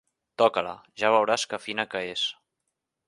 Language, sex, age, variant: Catalan, male, 19-29, Central